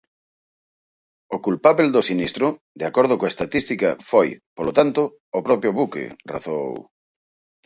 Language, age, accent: Galician, 40-49, Central (gheada)